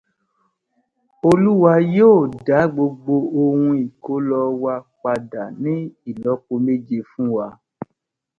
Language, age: Yoruba, 30-39